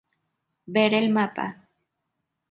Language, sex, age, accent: Spanish, female, 19-29, México